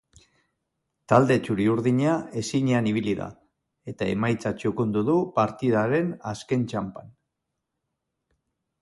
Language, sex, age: Basque, male, 40-49